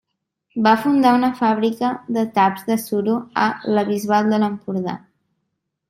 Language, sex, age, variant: Catalan, male, 50-59, Central